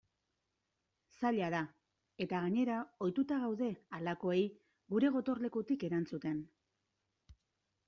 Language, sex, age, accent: Basque, female, 40-49, Mendebalekoa (Araba, Bizkaia, Gipuzkoako mendebaleko herri batzuk)